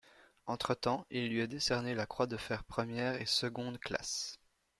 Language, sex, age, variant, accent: French, male, under 19, Français d'Europe, Français de Belgique